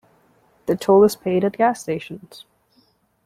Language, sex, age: English, female, 30-39